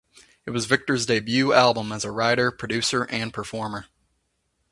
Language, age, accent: English, 19-29, United States English